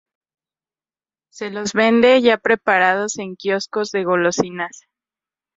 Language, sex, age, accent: Spanish, female, 19-29, México